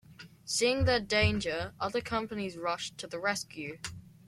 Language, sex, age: English, male, under 19